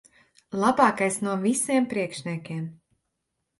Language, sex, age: Latvian, female, 30-39